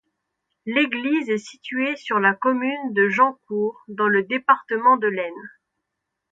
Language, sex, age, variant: French, female, 19-29, Français de métropole